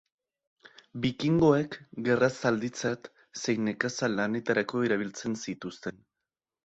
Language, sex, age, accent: Basque, male, 19-29, Mendebalekoa (Araba, Bizkaia, Gipuzkoako mendebaleko herri batzuk)